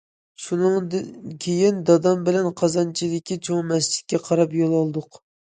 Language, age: Uyghur, 19-29